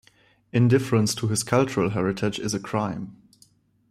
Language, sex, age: English, male, 19-29